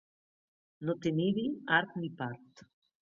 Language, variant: Catalan, Nord-Occidental